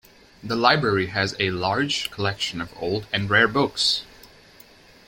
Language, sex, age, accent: English, male, 19-29, United States English